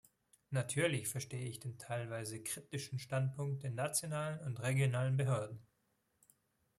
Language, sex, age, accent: German, male, 19-29, Schweizerdeutsch